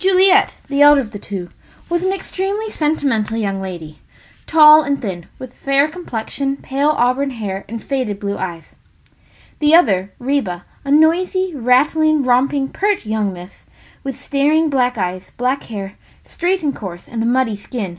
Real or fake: real